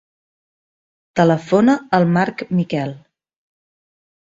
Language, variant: Catalan, Central